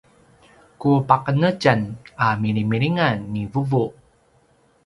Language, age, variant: Paiwan, 30-39, pinayuanan a kinaikacedasan (東排灣語)